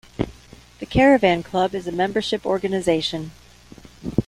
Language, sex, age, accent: English, female, 50-59, United States English